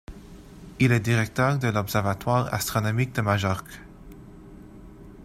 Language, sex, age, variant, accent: French, male, 19-29, Français d'Amérique du Nord, Français du Canada